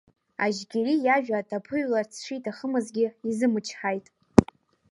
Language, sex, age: Abkhazian, female, 19-29